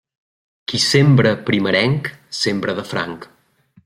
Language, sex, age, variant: Catalan, male, 40-49, Central